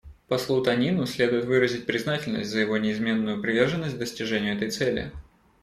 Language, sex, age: Russian, male, 19-29